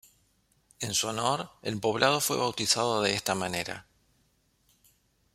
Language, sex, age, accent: Spanish, male, 40-49, Rioplatense: Argentina, Uruguay, este de Bolivia, Paraguay